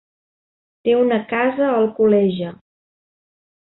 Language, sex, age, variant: Catalan, female, 40-49, Central